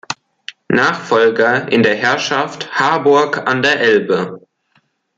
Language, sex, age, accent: German, male, under 19, Deutschland Deutsch